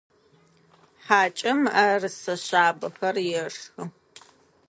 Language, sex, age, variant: Adyghe, female, 30-39, Адыгабзэ (Кирил, пстэумэ зэдыряе)